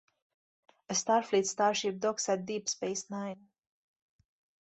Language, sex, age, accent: English, female, 19-29, United States English